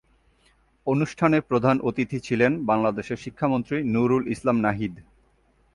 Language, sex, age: Bengali, male, 30-39